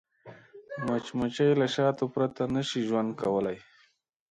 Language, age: Pashto, 30-39